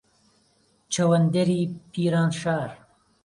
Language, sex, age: Central Kurdish, male, 30-39